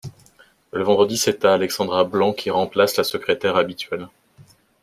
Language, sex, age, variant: French, male, 30-39, Français de métropole